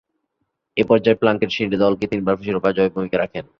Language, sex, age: Bengali, male, 19-29